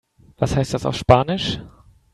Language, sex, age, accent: German, male, 19-29, Deutschland Deutsch